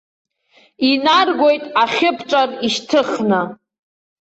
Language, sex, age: Abkhazian, female, under 19